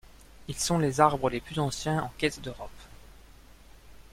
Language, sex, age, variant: French, male, 19-29, Français de métropole